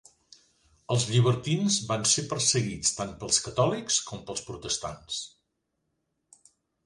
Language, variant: Catalan, Central